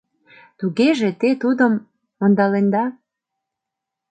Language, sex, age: Mari, female, 30-39